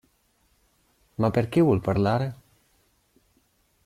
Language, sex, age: Italian, male, 30-39